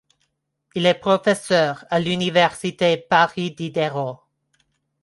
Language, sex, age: French, female, 30-39